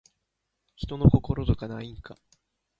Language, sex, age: Japanese, male, 30-39